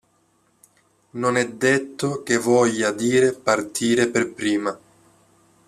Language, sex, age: Italian, male, 19-29